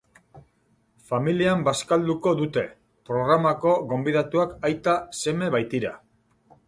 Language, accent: Basque, Mendebalekoa (Araba, Bizkaia, Gipuzkoako mendebaleko herri batzuk)